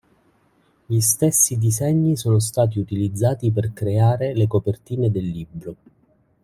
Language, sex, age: Italian, male, 40-49